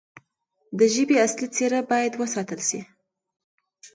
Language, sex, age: Pashto, female, 19-29